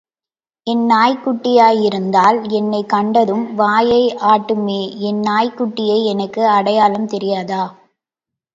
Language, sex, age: Tamil, female, under 19